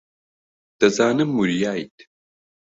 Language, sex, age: Central Kurdish, male, 19-29